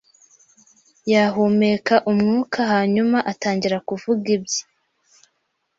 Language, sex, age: Kinyarwanda, female, 19-29